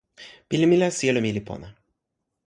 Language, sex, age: Toki Pona, male, 19-29